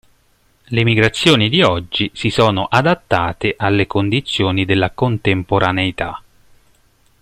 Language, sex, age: Italian, male, 40-49